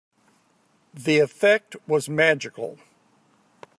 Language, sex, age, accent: English, male, 60-69, United States English